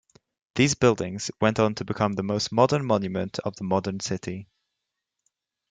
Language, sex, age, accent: English, male, under 19, England English